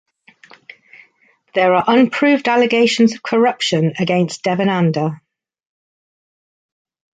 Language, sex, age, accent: English, female, 50-59, England English